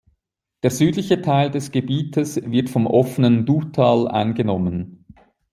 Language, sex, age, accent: German, male, 40-49, Schweizerdeutsch